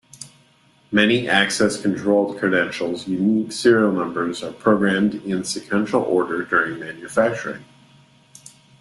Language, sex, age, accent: English, male, 30-39, United States English